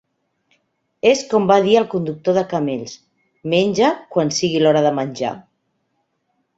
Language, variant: Catalan, Central